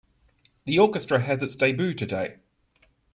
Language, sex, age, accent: English, male, 30-39, Australian English